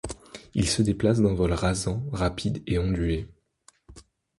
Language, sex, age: French, male, 19-29